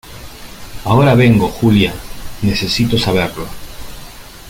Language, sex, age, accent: Spanish, male, 50-59, Rioplatense: Argentina, Uruguay, este de Bolivia, Paraguay